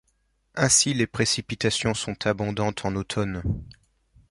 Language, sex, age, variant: French, male, 30-39, Français de métropole